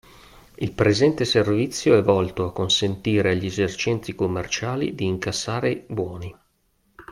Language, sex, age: Italian, male, 40-49